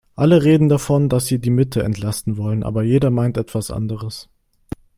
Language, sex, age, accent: German, male, 19-29, Deutschland Deutsch